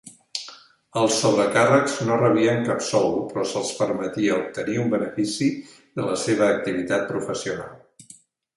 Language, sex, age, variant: Catalan, male, 60-69, Central